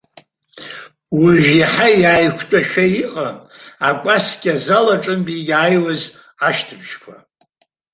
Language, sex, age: Abkhazian, male, 80-89